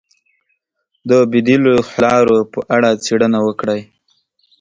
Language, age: Pashto, 19-29